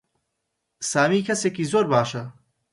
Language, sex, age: Central Kurdish, male, 19-29